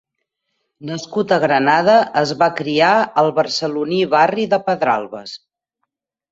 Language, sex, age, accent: Catalan, female, 40-49, gironí